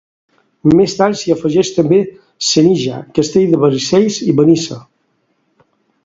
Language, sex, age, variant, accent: Catalan, male, 50-59, Balear, balear